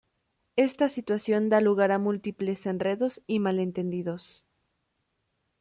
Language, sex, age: Spanish, female, 19-29